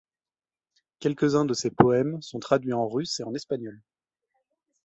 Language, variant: French, Français de métropole